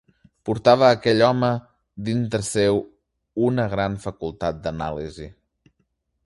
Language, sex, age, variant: Catalan, male, 30-39, Central